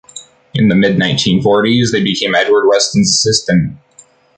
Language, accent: English, United States English